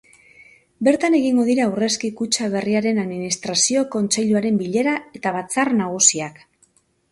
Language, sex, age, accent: Basque, female, 40-49, Mendebalekoa (Araba, Bizkaia, Gipuzkoako mendebaleko herri batzuk)